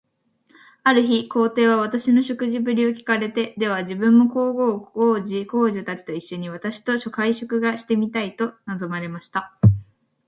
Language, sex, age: Japanese, female, 19-29